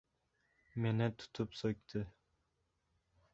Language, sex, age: Uzbek, male, 19-29